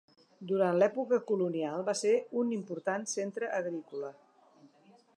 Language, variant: Catalan, Central